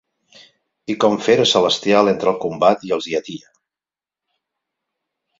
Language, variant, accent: Catalan, Central, Barceloní